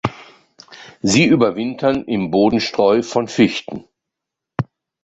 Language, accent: German, Deutschland Deutsch